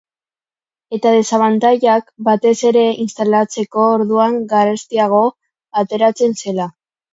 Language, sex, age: Basque, female, under 19